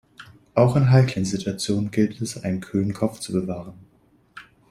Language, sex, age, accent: German, male, under 19, Deutschland Deutsch